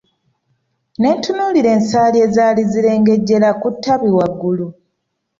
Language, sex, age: Ganda, female, 30-39